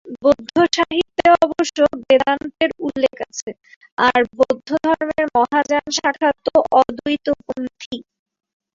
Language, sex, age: Bengali, female, 19-29